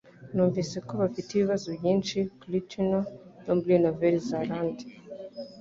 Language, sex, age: Kinyarwanda, female, under 19